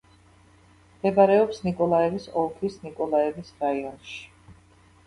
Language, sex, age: Georgian, female, 50-59